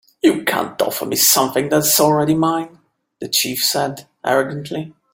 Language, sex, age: English, male, 19-29